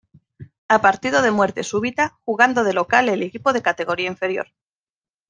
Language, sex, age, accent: Spanish, female, 40-49, España: Norte peninsular (Asturias, Castilla y León, Cantabria, País Vasco, Navarra, Aragón, La Rioja, Guadalajara, Cuenca)